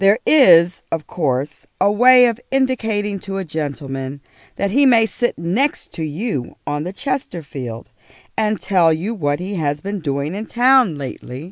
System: none